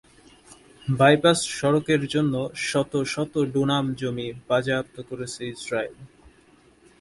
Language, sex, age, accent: Bengali, male, 19-29, Standard Bengali